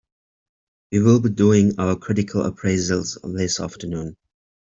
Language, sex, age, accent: English, male, 40-49, England English